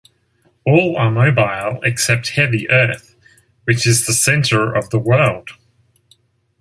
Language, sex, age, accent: English, male, 30-39, Australian English